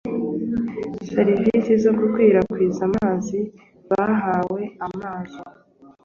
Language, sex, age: Kinyarwanda, female, 19-29